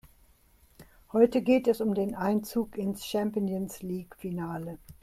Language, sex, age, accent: German, female, 70-79, Deutschland Deutsch